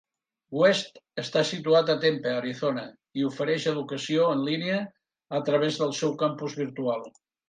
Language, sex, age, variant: Catalan, male, 60-69, Nord-Occidental